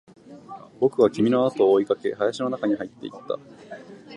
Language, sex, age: Japanese, male, 19-29